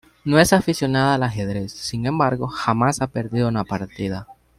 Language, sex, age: Spanish, male, 19-29